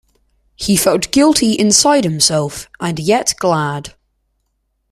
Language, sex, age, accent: English, male, under 19, England English